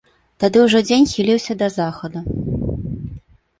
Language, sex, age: Belarusian, female, 30-39